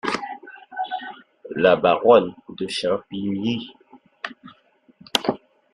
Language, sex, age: French, male, 19-29